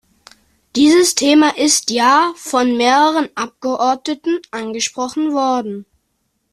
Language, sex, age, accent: German, male, under 19, Deutschland Deutsch